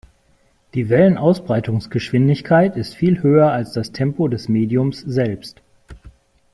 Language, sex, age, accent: German, male, 50-59, Deutschland Deutsch